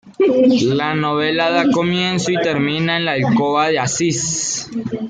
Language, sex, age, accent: Spanish, male, under 19, Andino-Pacífico: Colombia, Perú, Ecuador, oeste de Bolivia y Venezuela andina